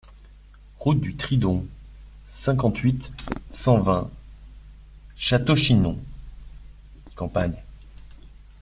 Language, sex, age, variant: French, male, 30-39, Français de métropole